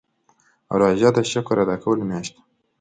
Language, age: Pashto, 19-29